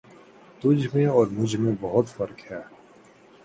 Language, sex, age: Urdu, male, 19-29